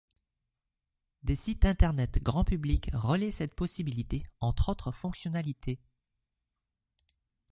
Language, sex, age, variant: French, male, 30-39, Français de métropole